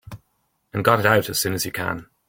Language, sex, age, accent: English, male, 30-39, Irish English